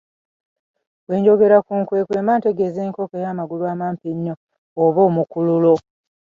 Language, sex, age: Ganda, female, 50-59